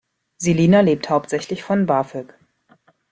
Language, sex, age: German, female, 19-29